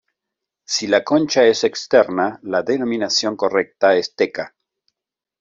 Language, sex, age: Spanish, male, 50-59